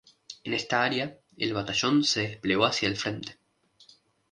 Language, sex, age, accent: Spanish, male, 19-29, Rioplatense: Argentina, Uruguay, este de Bolivia, Paraguay